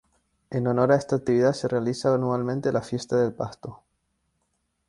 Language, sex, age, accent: Spanish, male, 19-29, España: Islas Canarias